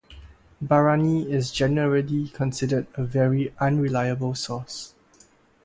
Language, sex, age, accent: English, male, 19-29, United States English; Singaporean English